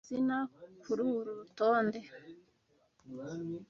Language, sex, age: Kinyarwanda, female, 19-29